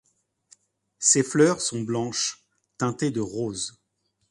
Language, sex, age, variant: French, male, 30-39, Français de métropole